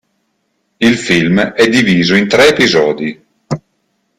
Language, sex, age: Italian, male, 40-49